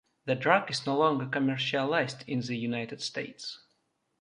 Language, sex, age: English, male, 19-29